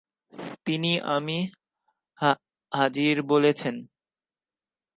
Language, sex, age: Bengali, male, 19-29